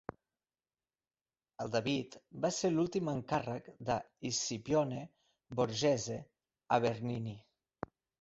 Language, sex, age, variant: Catalan, male, 40-49, Central